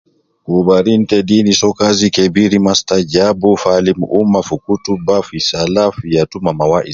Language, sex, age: Nubi, male, 50-59